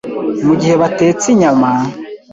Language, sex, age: Kinyarwanda, male, 19-29